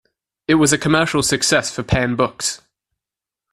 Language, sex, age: English, male, 19-29